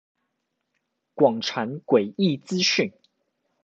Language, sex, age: Chinese, male, 19-29